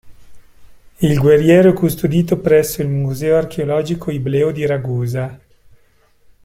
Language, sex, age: Italian, male, 40-49